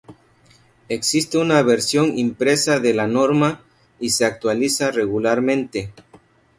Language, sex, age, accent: Spanish, male, 30-39, México